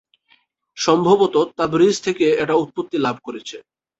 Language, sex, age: Bengali, male, 19-29